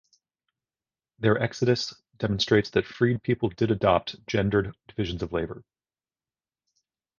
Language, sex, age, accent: English, male, 30-39, United States English